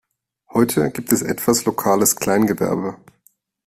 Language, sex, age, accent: German, male, 30-39, Deutschland Deutsch